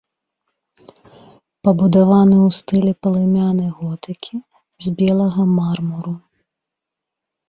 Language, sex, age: Belarusian, female, 30-39